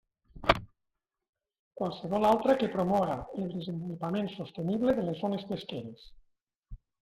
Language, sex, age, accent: Catalan, male, 50-59, valencià